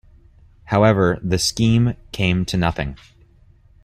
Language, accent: English, United States English